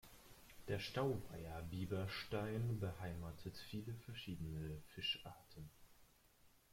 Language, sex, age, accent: German, male, 19-29, Deutschland Deutsch